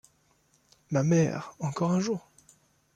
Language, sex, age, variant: French, male, 19-29, Français de métropole